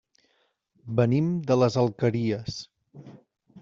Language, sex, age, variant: Catalan, male, 30-39, Central